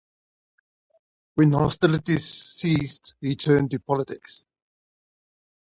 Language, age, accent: English, 50-59, Southern African (South Africa, Zimbabwe, Namibia)